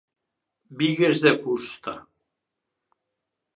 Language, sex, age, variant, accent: Catalan, male, 50-59, Valencià central, valencià